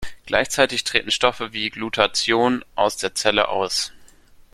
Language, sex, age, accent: German, male, 19-29, Deutschland Deutsch